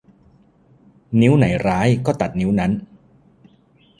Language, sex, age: Thai, male, 40-49